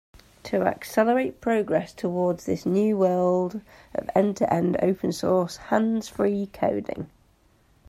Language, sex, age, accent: English, female, 30-39, England English